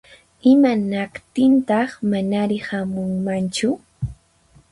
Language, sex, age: Puno Quechua, female, 19-29